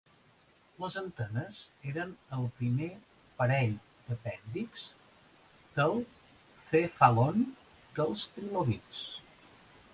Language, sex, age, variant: Catalan, male, 40-49, Balear